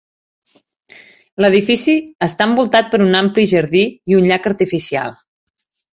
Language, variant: Catalan, Central